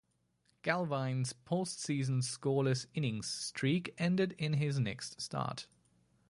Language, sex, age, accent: English, male, 30-39, United States English; England English